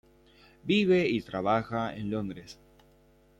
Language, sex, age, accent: Spanish, male, under 19, Rioplatense: Argentina, Uruguay, este de Bolivia, Paraguay